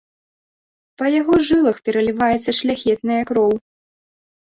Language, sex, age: Belarusian, female, 19-29